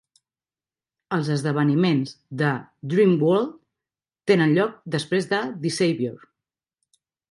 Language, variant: Catalan, Central